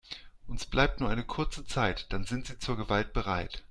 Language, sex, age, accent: German, male, 40-49, Deutschland Deutsch